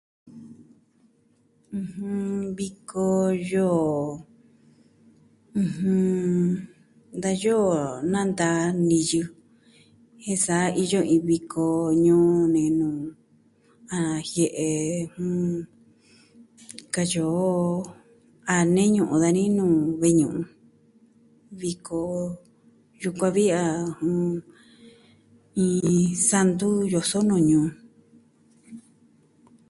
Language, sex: Southwestern Tlaxiaco Mixtec, female